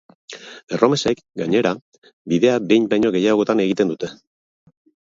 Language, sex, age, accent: Basque, male, 40-49, Mendebalekoa (Araba, Bizkaia, Gipuzkoako mendebaleko herri batzuk)